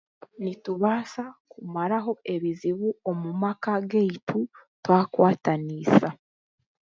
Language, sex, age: Chiga, female, 19-29